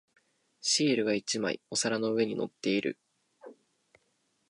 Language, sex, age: Japanese, male, 19-29